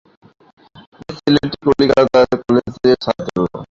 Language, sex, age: Bengali, male, 19-29